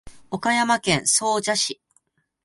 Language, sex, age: Japanese, male, 19-29